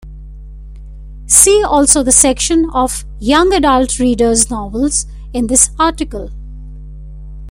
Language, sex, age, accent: English, female, 50-59, India and South Asia (India, Pakistan, Sri Lanka)